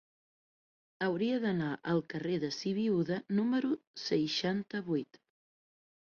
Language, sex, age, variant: Catalan, female, 40-49, Central